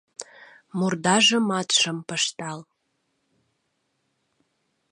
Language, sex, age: Mari, female, 19-29